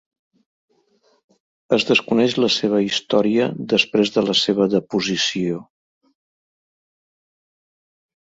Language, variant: Catalan, Central